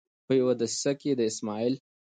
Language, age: Pashto, 40-49